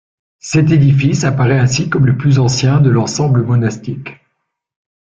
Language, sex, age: French, male, 60-69